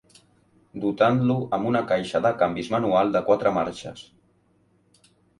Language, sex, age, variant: Catalan, male, under 19, Central